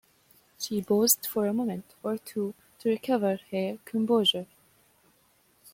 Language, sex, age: English, female, 19-29